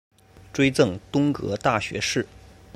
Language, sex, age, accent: Chinese, male, 30-39, 出生地：河南省